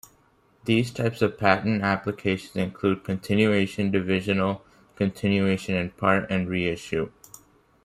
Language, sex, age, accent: English, male, under 19, United States English